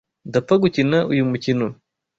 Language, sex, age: Kinyarwanda, male, 19-29